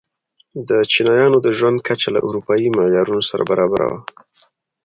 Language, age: Pashto, 19-29